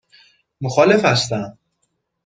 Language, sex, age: Persian, male, 19-29